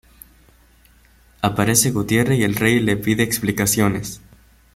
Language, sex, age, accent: Spanish, male, under 19, Caribe: Cuba, Venezuela, Puerto Rico, República Dominicana, Panamá, Colombia caribeña, México caribeño, Costa del golfo de México